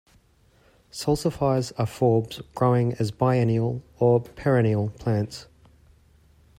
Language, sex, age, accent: English, male, 30-39, Australian English